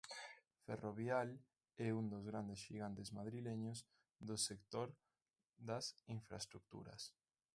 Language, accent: Galician, Normativo (estándar)